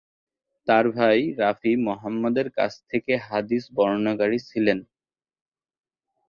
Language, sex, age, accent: Bengali, male, 19-29, Bangladeshi